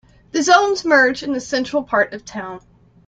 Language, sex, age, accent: English, female, 19-29, United States English